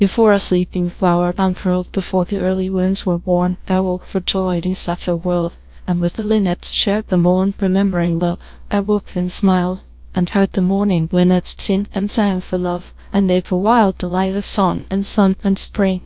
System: TTS, GlowTTS